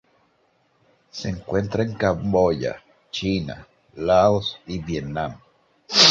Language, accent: Spanish, Caribe: Cuba, Venezuela, Puerto Rico, República Dominicana, Panamá, Colombia caribeña, México caribeño, Costa del golfo de México